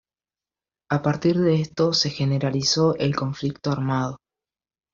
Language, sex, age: Spanish, male, under 19